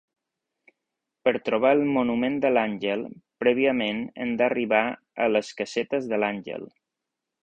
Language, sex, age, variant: Catalan, male, 50-59, Balear